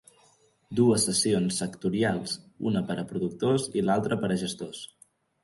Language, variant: Catalan, Central